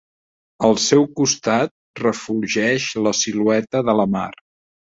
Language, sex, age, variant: Catalan, male, 60-69, Central